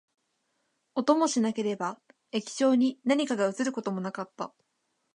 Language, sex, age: Japanese, female, 19-29